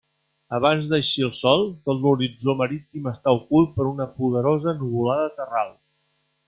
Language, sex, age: Catalan, male, 40-49